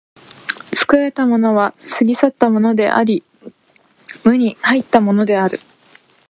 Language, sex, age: Japanese, female, 19-29